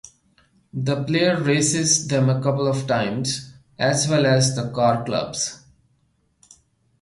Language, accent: English, India and South Asia (India, Pakistan, Sri Lanka)